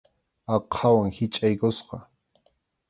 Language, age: Arequipa-La Unión Quechua, 19-29